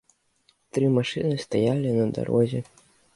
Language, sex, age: Belarusian, male, under 19